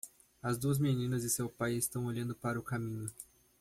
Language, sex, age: Portuguese, male, 19-29